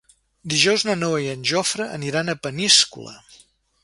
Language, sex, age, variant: Catalan, male, 60-69, Central